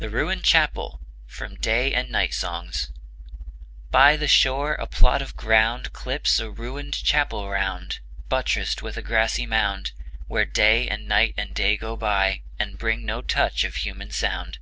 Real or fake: real